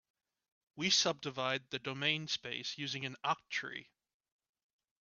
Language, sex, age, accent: English, male, 30-39, United States English